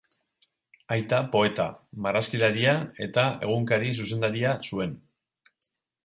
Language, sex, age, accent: Basque, male, 40-49, Mendebalekoa (Araba, Bizkaia, Gipuzkoako mendebaleko herri batzuk)